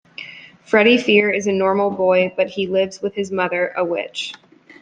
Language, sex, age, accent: English, female, 19-29, United States English